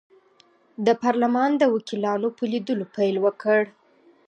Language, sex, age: Pashto, female, 30-39